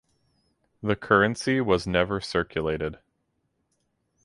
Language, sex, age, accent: English, male, 30-39, United States English